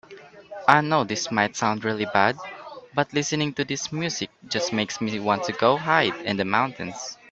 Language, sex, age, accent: English, male, 19-29, Filipino